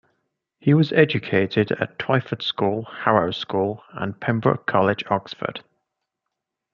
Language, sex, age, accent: English, male, 19-29, England English